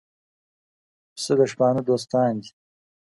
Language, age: Pashto, 19-29